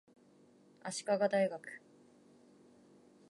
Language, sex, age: Japanese, female, 19-29